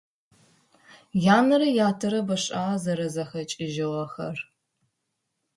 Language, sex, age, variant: Adyghe, female, 30-39, Адыгабзэ (Кирил, пстэумэ зэдыряе)